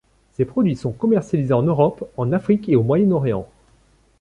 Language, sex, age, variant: French, male, 40-49, Français de métropole